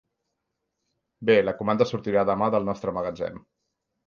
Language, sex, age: Catalan, male, 40-49